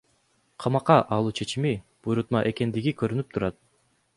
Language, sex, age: Kyrgyz, male, 19-29